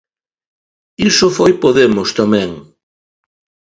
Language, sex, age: Galician, male, 50-59